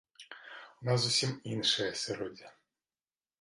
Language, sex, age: Belarusian, male, 19-29